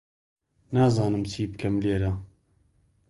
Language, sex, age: Central Kurdish, male, 30-39